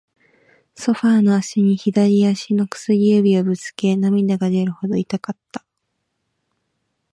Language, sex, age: Japanese, female, 19-29